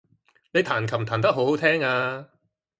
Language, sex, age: Cantonese, male, 30-39